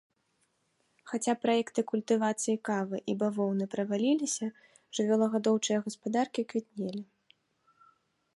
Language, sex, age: Belarusian, female, 19-29